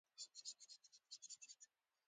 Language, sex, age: Pashto, female, 19-29